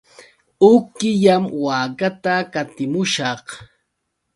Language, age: Yauyos Quechua, 30-39